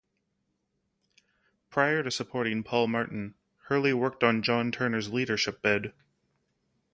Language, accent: English, Canadian English